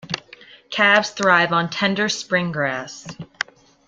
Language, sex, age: English, female, 19-29